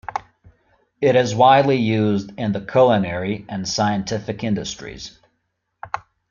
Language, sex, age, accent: English, male, 40-49, United States English